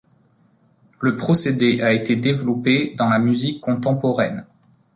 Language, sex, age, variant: French, male, 30-39, Français de métropole